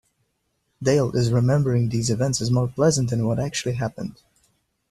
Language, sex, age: English, male, under 19